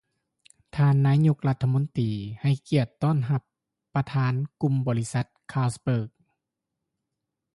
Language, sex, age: Lao, male, 30-39